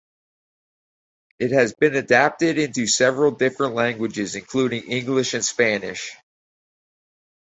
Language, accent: English, United States English